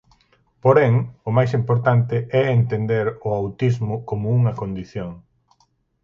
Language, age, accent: Galician, 40-49, Oriental (común en zona oriental)